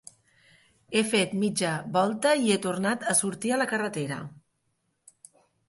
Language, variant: Catalan, Central